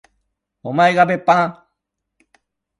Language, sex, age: Japanese, male, 60-69